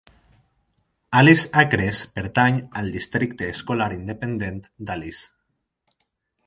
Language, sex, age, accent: Catalan, male, 19-29, valencià